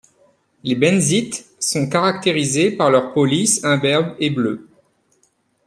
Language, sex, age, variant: French, male, 40-49, Français de métropole